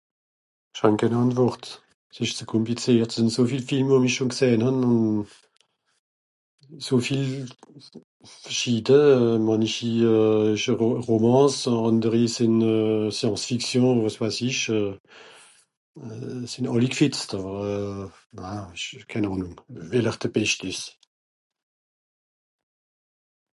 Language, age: Swiss German, 60-69